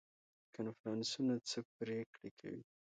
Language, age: Pashto, 19-29